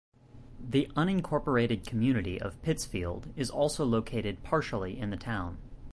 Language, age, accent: English, 19-29, United States English